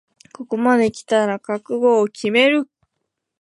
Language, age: Japanese, 19-29